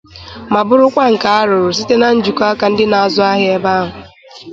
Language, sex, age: Igbo, female, under 19